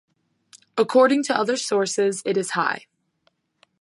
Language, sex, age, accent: English, female, under 19, United States English